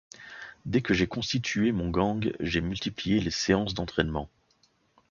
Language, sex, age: French, male, 40-49